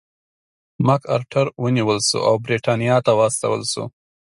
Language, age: Pashto, 19-29